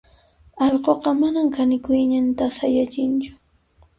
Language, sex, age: Puno Quechua, female, 19-29